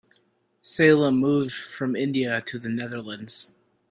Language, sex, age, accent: English, male, 19-29, United States English